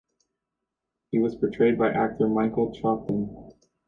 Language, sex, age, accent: English, male, 30-39, United States English